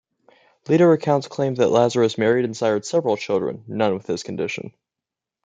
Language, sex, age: English, male, under 19